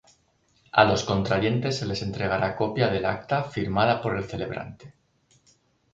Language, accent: Spanish, España: Centro-Sur peninsular (Madrid, Toledo, Castilla-La Mancha)